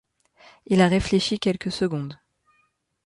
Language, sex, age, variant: French, female, 30-39, Français de métropole